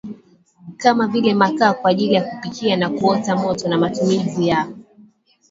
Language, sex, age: Swahili, female, 19-29